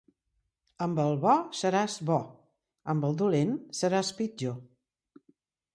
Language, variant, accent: Catalan, Central, central